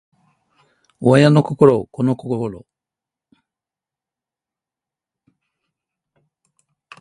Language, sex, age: Japanese, male, 70-79